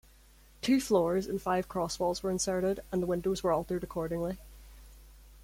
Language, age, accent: English, 19-29, Irish English